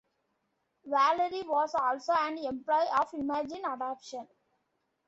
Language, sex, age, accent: English, female, under 19, India and South Asia (India, Pakistan, Sri Lanka)